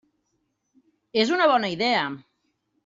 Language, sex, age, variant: Catalan, female, 40-49, Central